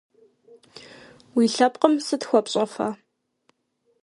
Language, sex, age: Kabardian, female, 19-29